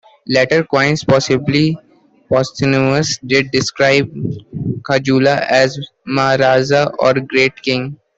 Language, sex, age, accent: English, male, 19-29, United States English